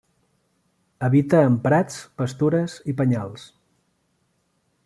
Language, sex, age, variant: Catalan, male, 40-49, Central